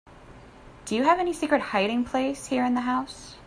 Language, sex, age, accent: English, female, 30-39, United States English